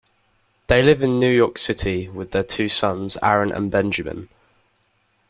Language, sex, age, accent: English, male, under 19, England English